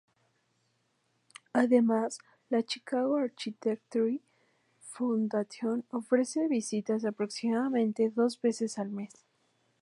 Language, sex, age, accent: Spanish, female, 19-29, México